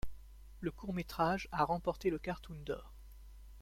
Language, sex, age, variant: French, male, 19-29, Français de métropole